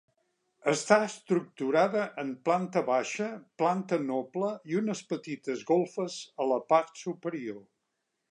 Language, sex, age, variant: Catalan, male, 70-79, Central